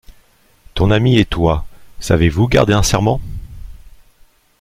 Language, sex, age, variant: French, male, 40-49, Français de métropole